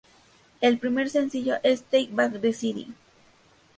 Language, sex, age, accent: Spanish, female, 19-29, México